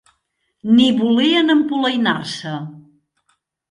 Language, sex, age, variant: Catalan, female, 50-59, Central